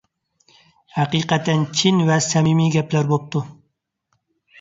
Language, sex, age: Uyghur, male, 30-39